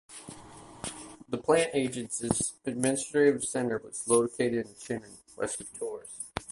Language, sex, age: English, male, 30-39